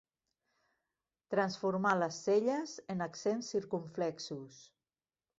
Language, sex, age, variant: Catalan, female, 50-59, Central